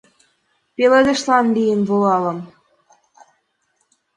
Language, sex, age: Mari, female, 19-29